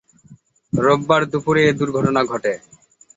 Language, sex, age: Bengali, male, 30-39